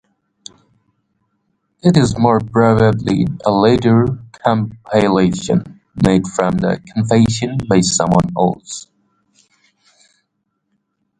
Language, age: English, 19-29